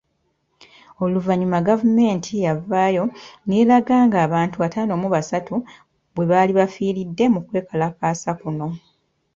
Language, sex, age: Ganda, female, 30-39